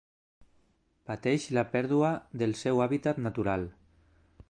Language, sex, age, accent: Catalan, male, 40-49, valencià